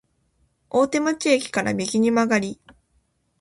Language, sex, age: Japanese, female, 19-29